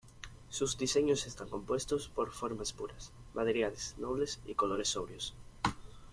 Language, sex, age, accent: Spanish, male, 19-29, España: Sur peninsular (Andalucia, Extremadura, Murcia)